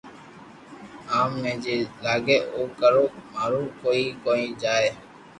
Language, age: Loarki, under 19